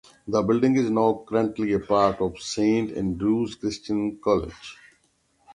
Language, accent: English, India and South Asia (India, Pakistan, Sri Lanka)